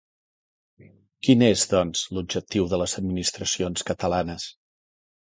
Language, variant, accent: Catalan, Central, central